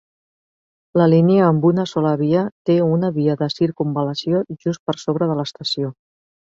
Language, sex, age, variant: Catalan, female, 40-49, Central